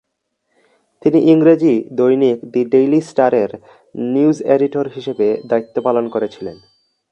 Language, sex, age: Bengali, male, under 19